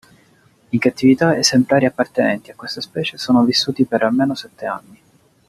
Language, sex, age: Italian, male, 19-29